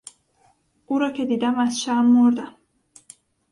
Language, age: Persian, 30-39